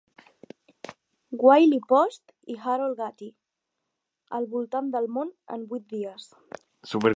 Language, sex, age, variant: Catalan, male, 19-29, Central